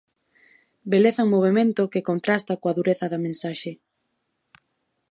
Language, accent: Galician, Normativo (estándar)